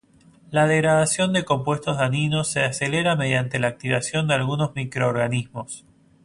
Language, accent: Spanish, Rioplatense: Argentina, Uruguay, este de Bolivia, Paraguay